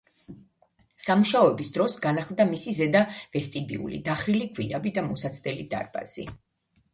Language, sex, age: Georgian, female, 50-59